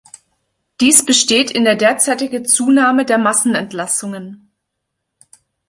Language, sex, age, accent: German, female, 19-29, Deutschland Deutsch